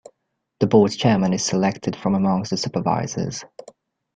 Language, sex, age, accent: English, male, under 19, United States English